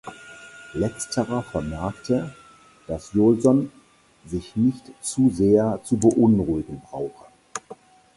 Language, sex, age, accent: German, male, 60-69, Deutschland Deutsch